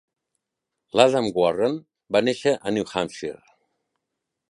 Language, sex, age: Catalan, male, 60-69